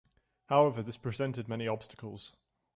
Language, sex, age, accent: English, male, 19-29, England English